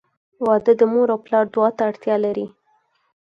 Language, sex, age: Pashto, female, 19-29